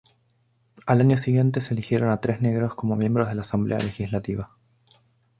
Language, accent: Spanish, Rioplatense: Argentina, Uruguay, este de Bolivia, Paraguay